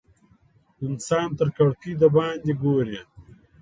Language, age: Pashto, 30-39